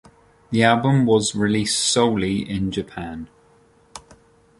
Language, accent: English, England English